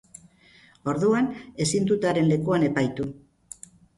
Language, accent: Basque, Mendebalekoa (Araba, Bizkaia, Gipuzkoako mendebaleko herri batzuk)